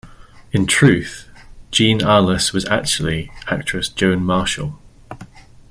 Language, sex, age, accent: English, male, 19-29, England English